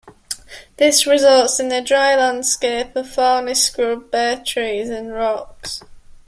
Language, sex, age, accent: English, female, 19-29, England English